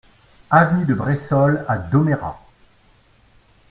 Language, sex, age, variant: French, male, 40-49, Français de métropole